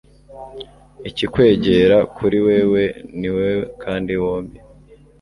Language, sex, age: Kinyarwanda, male, 19-29